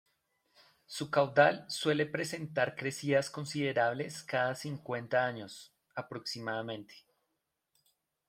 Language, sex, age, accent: Spanish, male, 30-39, Andino-Pacífico: Colombia, Perú, Ecuador, oeste de Bolivia y Venezuela andina